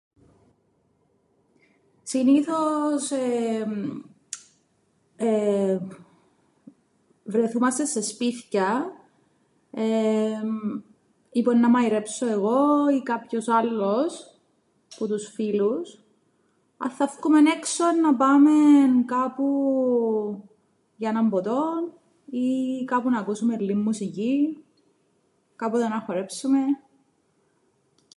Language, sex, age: Greek, female, 30-39